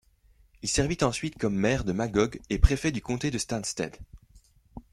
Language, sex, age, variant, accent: French, male, 19-29, Français d'Europe, Français de Belgique